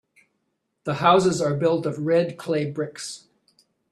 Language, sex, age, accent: English, male, 60-69, Canadian English